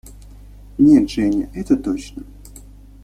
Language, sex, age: Russian, male, 19-29